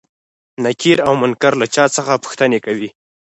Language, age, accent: Pashto, 19-29, پکتیا ولایت، احمدزی